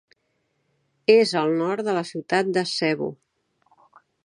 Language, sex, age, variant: Catalan, female, 50-59, Central